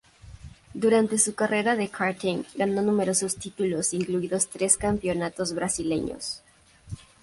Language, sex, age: Spanish, female, under 19